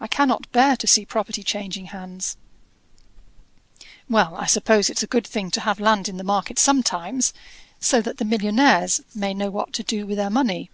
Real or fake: real